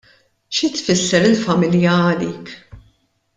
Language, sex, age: Maltese, female, 50-59